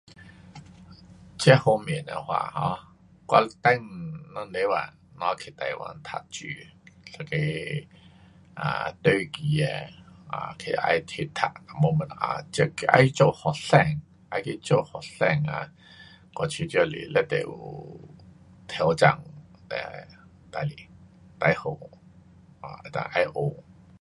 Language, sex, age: Pu-Xian Chinese, male, 50-59